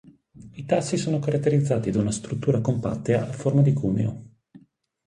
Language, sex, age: Italian, male, 40-49